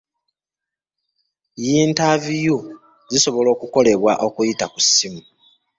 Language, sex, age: Ganda, male, 19-29